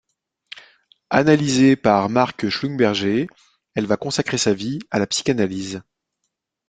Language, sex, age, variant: French, male, 40-49, Français de métropole